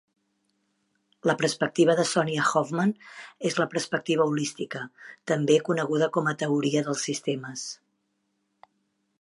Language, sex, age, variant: Catalan, female, 40-49, Central